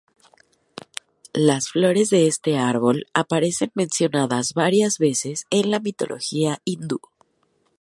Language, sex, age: Spanish, female, 30-39